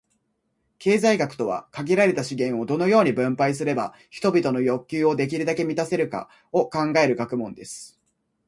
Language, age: Japanese, 19-29